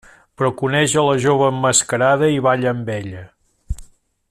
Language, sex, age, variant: Catalan, male, 50-59, Central